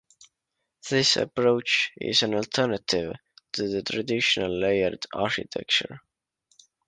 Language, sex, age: English, male, 19-29